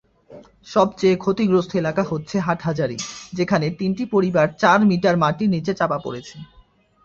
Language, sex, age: Bengali, male, under 19